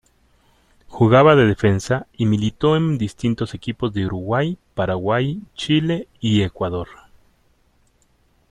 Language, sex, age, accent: Spanish, male, 40-49, México